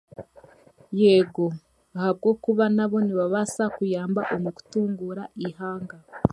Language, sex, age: Chiga, female, 19-29